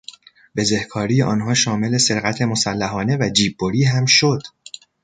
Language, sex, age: Persian, male, 30-39